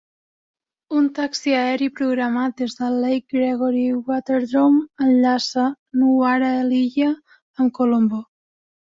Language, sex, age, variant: Catalan, female, 19-29, Central